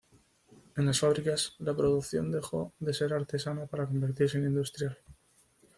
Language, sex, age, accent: Spanish, male, 19-29, España: Norte peninsular (Asturias, Castilla y León, Cantabria, País Vasco, Navarra, Aragón, La Rioja, Guadalajara, Cuenca)